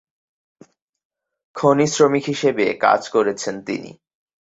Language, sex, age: Bengali, male, 19-29